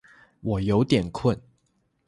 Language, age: Chinese, 19-29